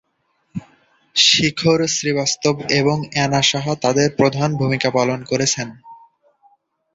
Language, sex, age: Bengali, male, 19-29